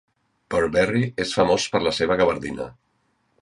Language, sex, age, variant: Catalan, male, 50-59, Central